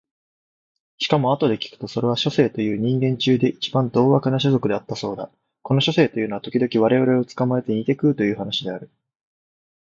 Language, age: Japanese, 19-29